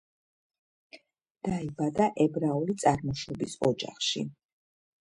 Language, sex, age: Georgian, female, 50-59